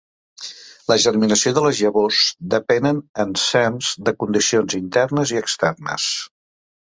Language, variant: Catalan, Central